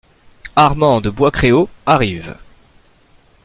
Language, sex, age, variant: French, male, 19-29, Français de métropole